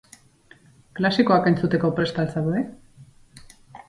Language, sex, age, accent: Basque, female, 40-49, Erdialdekoa edo Nafarra (Gipuzkoa, Nafarroa)